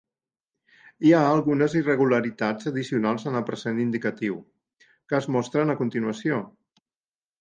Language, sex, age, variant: Catalan, male, 50-59, Central